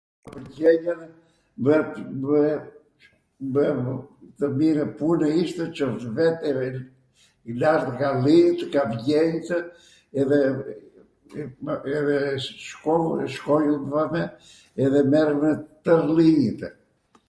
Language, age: Arvanitika Albanian, 70-79